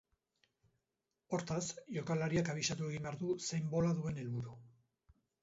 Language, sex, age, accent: Basque, male, 50-59, Erdialdekoa edo Nafarra (Gipuzkoa, Nafarroa)